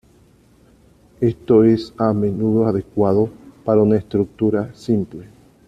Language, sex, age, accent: Spanish, male, 30-39, Caribe: Cuba, Venezuela, Puerto Rico, República Dominicana, Panamá, Colombia caribeña, México caribeño, Costa del golfo de México